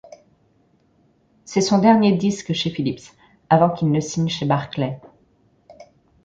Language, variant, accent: French, Français de métropole, Parisien